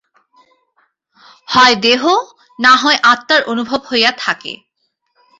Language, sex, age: Bengali, female, 19-29